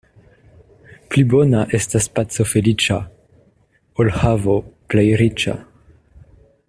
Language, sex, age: Esperanto, male, 19-29